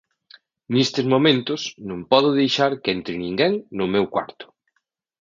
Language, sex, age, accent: Galician, male, 40-49, Central (sen gheada)